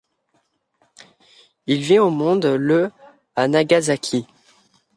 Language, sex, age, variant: French, male, under 19, Français de métropole